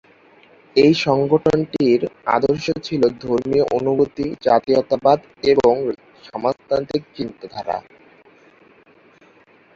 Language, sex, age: Bengali, male, 19-29